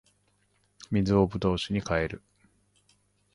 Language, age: Japanese, 50-59